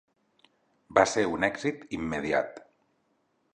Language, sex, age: Catalan, male, 40-49